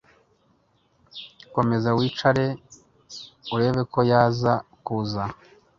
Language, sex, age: Kinyarwanda, male, 30-39